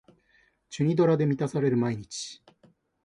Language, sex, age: Japanese, male, 40-49